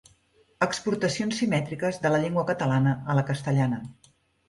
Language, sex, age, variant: Catalan, female, 40-49, Central